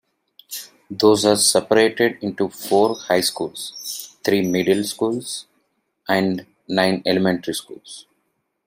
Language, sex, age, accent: English, male, 30-39, India and South Asia (India, Pakistan, Sri Lanka)